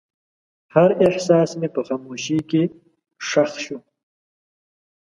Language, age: Pashto, 19-29